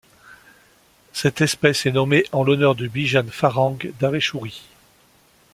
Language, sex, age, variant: French, male, 40-49, Français de métropole